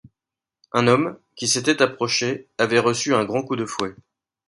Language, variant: French, Français de métropole